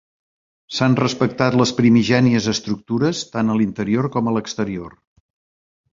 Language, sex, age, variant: Catalan, male, 50-59, Central